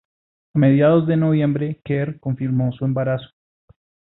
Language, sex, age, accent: Spanish, male, 30-39, Andino-Pacífico: Colombia, Perú, Ecuador, oeste de Bolivia y Venezuela andina